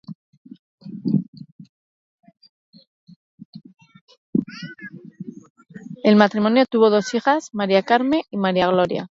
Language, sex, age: Spanish, female, 40-49